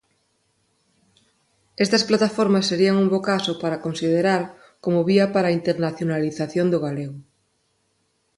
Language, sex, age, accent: Galician, female, 40-49, Neofalante